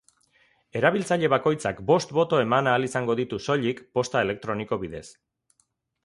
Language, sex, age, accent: Basque, male, 40-49, Mendebalekoa (Araba, Bizkaia, Gipuzkoako mendebaleko herri batzuk)